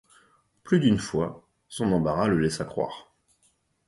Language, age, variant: French, 30-39, Français de métropole